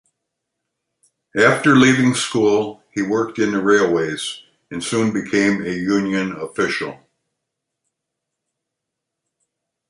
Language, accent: English, United States English